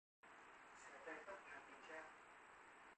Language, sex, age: Vietnamese, male, 19-29